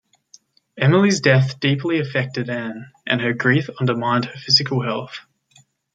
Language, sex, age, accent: English, male, under 19, Australian English